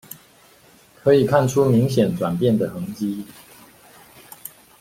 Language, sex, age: Chinese, male, 50-59